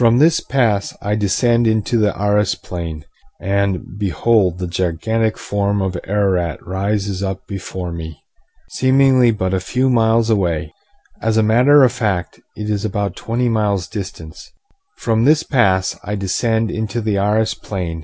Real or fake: real